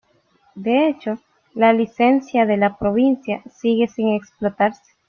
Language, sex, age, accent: Spanish, female, 30-39, América central